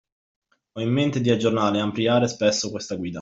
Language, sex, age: Italian, male, 19-29